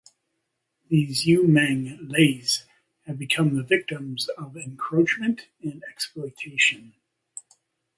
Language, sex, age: English, male, 50-59